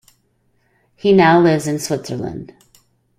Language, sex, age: English, female, 50-59